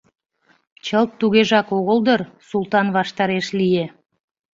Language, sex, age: Mari, female, 40-49